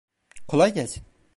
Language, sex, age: Turkish, male, 19-29